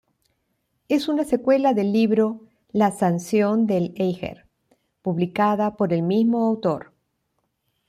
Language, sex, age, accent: Spanish, female, 60-69, Andino-Pacífico: Colombia, Perú, Ecuador, oeste de Bolivia y Venezuela andina